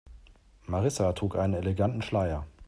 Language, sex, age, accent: German, male, 30-39, Deutschland Deutsch